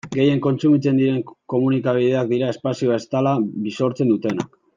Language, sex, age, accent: Basque, male, 19-29, Mendebalekoa (Araba, Bizkaia, Gipuzkoako mendebaleko herri batzuk)